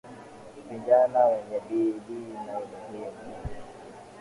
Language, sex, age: Swahili, male, 19-29